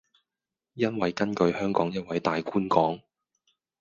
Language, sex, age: Cantonese, male, 30-39